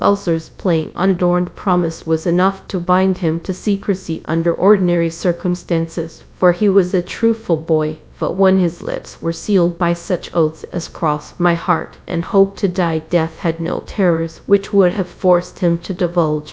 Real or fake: fake